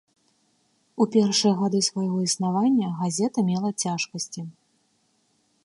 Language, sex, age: Belarusian, female, 30-39